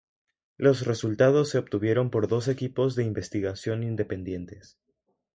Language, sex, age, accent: Spanish, male, under 19, Andino-Pacífico: Colombia, Perú, Ecuador, oeste de Bolivia y Venezuela andina